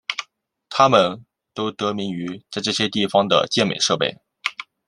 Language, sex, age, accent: Chinese, male, 19-29, 出生地：江苏省